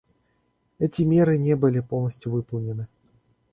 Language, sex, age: Russian, male, 19-29